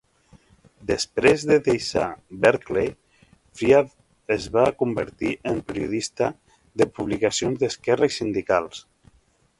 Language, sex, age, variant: Catalan, male, 40-49, Central